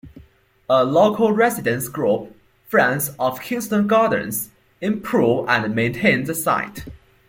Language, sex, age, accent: English, male, under 19, Hong Kong English